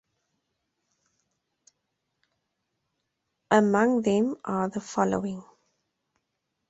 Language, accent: English, Southern African (South Africa, Zimbabwe, Namibia)